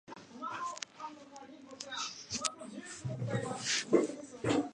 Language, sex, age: English, female, 19-29